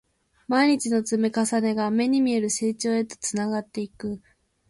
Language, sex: Japanese, female